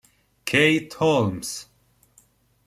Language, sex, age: Italian, male, 19-29